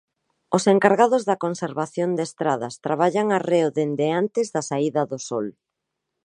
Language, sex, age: Galician, female, 40-49